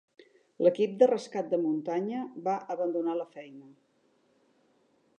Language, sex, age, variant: Catalan, female, 60-69, Central